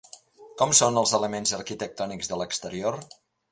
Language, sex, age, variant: Catalan, male, 60-69, Central